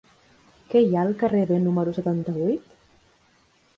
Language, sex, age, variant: Catalan, female, 19-29, Central